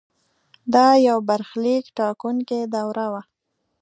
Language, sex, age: Pashto, female, 19-29